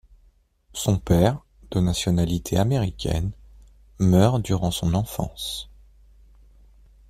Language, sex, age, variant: French, male, 30-39, Français de métropole